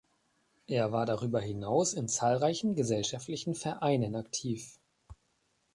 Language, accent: German, Deutschland Deutsch